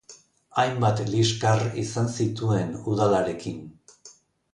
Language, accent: Basque, Erdialdekoa edo Nafarra (Gipuzkoa, Nafarroa)